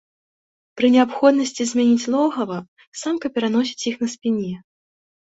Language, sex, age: Belarusian, female, 19-29